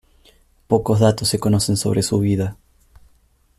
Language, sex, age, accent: Spanish, male, 19-29, Rioplatense: Argentina, Uruguay, este de Bolivia, Paraguay